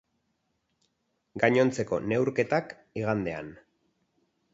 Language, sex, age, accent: Basque, male, 40-49, Erdialdekoa edo Nafarra (Gipuzkoa, Nafarroa)